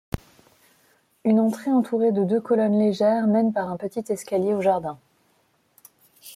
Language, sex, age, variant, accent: French, female, 30-39, Français d'Afrique subsaharienne et des îles africaines, Français de Madagascar